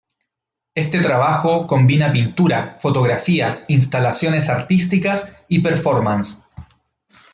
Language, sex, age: Spanish, male, 30-39